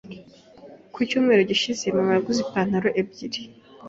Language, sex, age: Kinyarwanda, female, 19-29